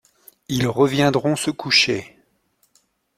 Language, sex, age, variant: French, male, 40-49, Français de métropole